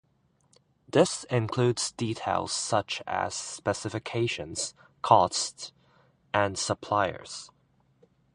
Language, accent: English, Hong Kong English